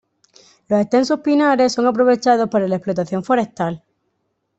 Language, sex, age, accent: Spanish, female, 19-29, España: Sur peninsular (Andalucia, Extremadura, Murcia)